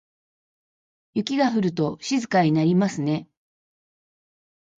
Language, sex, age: Japanese, female, 50-59